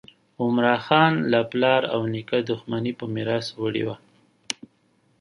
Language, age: Pashto, 30-39